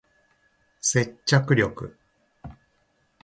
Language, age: Japanese, 40-49